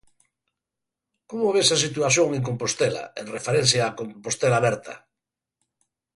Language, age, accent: Galician, 70-79, Atlántico (seseo e gheada)